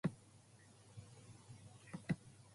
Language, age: English, 19-29